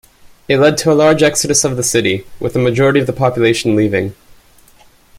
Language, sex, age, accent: English, male, 19-29, Canadian English